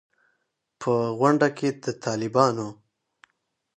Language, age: Pashto, 19-29